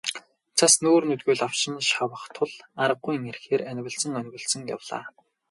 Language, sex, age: Mongolian, male, 19-29